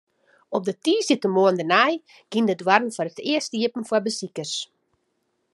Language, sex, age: Western Frisian, female, 30-39